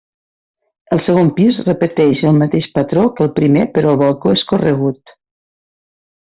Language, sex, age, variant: Catalan, female, 50-59, Septentrional